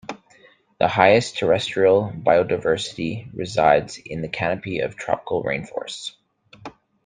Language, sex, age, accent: English, male, 30-39, Canadian English